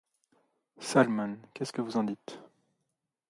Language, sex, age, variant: French, male, 30-39, Français de métropole